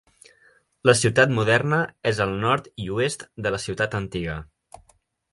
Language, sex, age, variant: Catalan, male, 19-29, Central